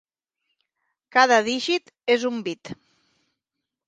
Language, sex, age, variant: Catalan, female, 50-59, Central